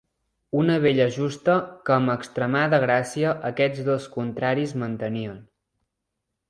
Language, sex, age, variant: Catalan, male, 19-29, Central